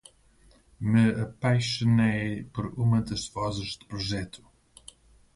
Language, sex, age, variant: Portuguese, male, 40-49, Portuguese (Portugal)